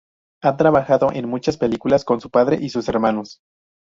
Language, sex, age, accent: Spanish, male, 19-29, México